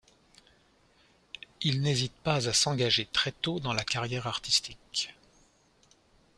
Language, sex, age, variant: French, male, 40-49, Français de métropole